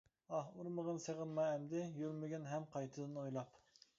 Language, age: Uyghur, 19-29